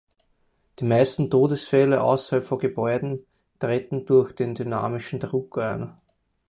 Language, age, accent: German, 30-39, Österreichisches Deutsch